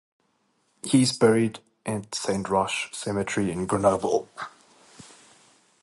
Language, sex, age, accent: English, male, 30-39, Southern African (South Africa, Zimbabwe, Namibia)